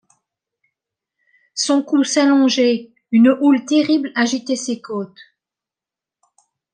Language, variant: French, Français de métropole